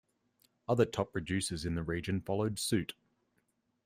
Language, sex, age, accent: English, male, 30-39, Australian English